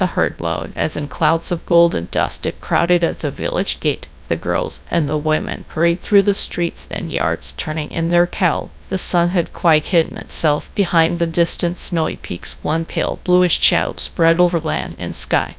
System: TTS, GradTTS